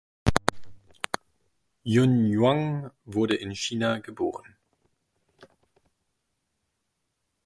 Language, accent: German, Deutschland Deutsch